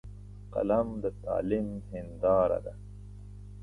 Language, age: Pashto, 40-49